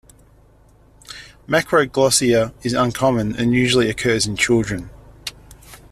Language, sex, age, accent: English, male, 30-39, Australian English